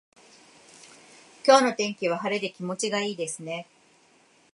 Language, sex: Japanese, female